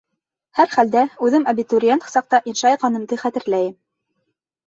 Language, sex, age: Bashkir, female, 19-29